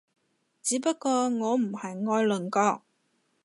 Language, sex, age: Cantonese, female, 30-39